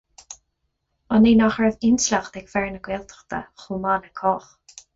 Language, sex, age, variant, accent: Irish, female, 30-39, Gaeilge Chonnacht, Cainteoir líofa, ní ó dhúchas